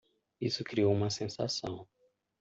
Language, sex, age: Portuguese, male, 30-39